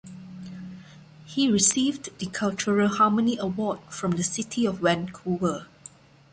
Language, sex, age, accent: English, female, 30-39, Malaysian English